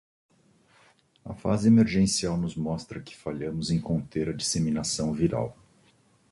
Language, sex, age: Portuguese, male, 50-59